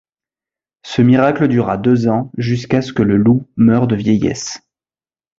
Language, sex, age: French, male, 30-39